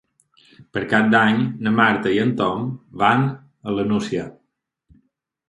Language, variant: Catalan, Balear